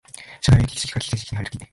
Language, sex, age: Japanese, male, 19-29